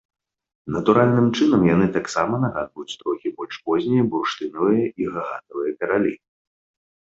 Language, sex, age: Belarusian, male, 30-39